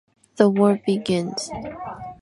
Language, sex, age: English, female, 19-29